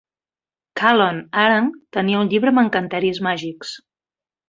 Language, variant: Catalan, Central